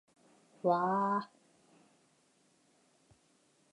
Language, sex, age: Japanese, female, 40-49